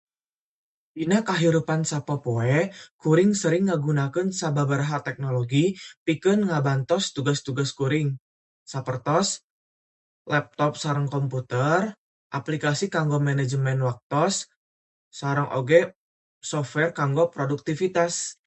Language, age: Sundanese, 19-29